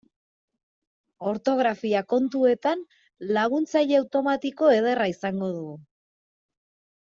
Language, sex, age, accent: Basque, female, 30-39, Erdialdekoa edo Nafarra (Gipuzkoa, Nafarroa)